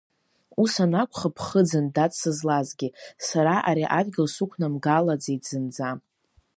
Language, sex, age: Abkhazian, female, under 19